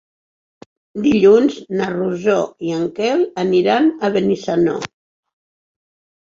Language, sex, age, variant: Catalan, female, 70-79, Central